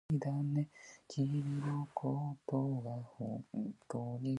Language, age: Adamawa Fulfulde, 19-29